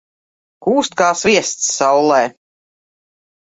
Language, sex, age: Latvian, female, 40-49